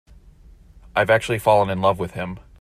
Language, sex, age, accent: English, male, 30-39, United States English